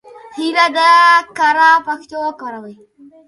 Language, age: Pashto, 19-29